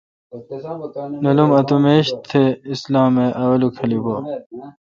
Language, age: Kalkoti, 19-29